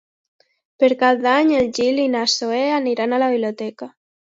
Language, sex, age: Catalan, female, under 19